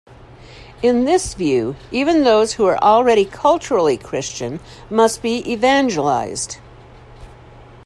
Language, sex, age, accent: English, female, 60-69, United States English